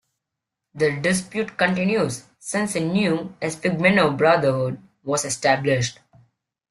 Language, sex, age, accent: English, male, under 19, England English